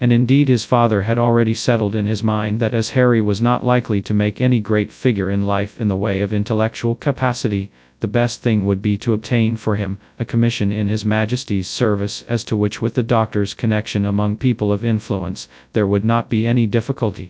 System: TTS, FastPitch